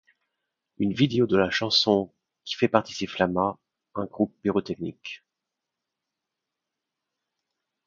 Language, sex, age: French, male, 30-39